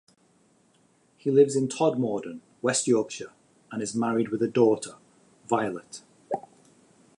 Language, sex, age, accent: English, male, 40-49, England English